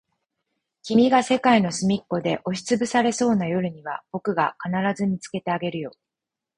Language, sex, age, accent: Japanese, female, 40-49, 標準語